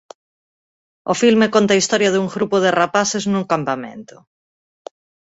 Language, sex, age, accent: Galician, female, 30-39, Atlántico (seseo e gheada)